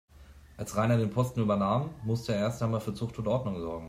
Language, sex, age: German, male, 30-39